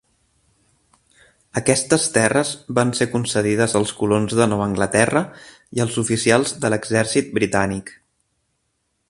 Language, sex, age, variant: Catalan, male, 30-39, Central